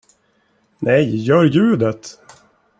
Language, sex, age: Swedish, male, 40-49